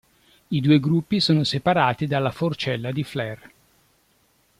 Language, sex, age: Italian, male, 40-49